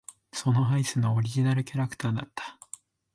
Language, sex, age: Japanese, male, 19-29